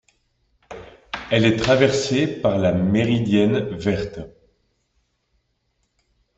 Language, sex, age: French, male, 30-39